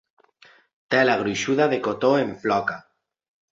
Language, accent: Catalan, valencià